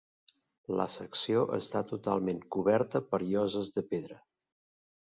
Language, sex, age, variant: Catalan, male, 50-59, Central